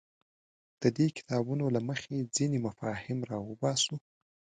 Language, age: Pashto, 19-29